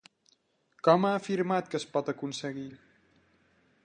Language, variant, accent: Catalan, Central, central